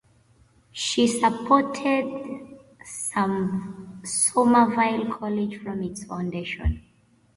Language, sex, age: English, female, 19-29